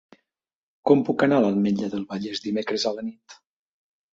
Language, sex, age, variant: Catalan, male, 50-59, Nord-Occidental